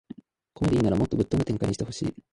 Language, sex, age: Japanese, male, 19-29